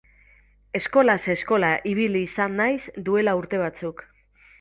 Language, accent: Basque, Mendebalekoa (Araba, Bizkaia, Gipuzkoako mendebaleko herri batzuk)